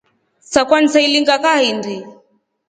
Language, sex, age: Rombo, female, 30-39